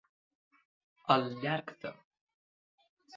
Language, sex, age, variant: Catalan, male, under 19, Central